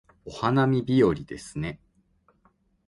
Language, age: Japanese, 40-49